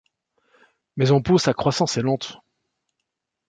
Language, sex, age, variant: French, male, 60-69, Français de métropole